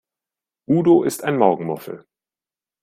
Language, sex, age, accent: German, male, 19-29, Deutschland Deutsch